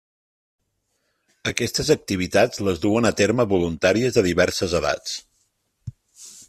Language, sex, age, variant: Catalan, male, 50-59, Central